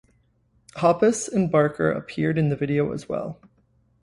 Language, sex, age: English, male, 19-29